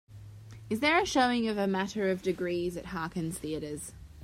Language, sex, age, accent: English, female, 19-29, Australian English